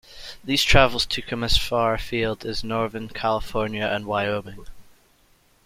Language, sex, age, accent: English, male, under 19, Scottish English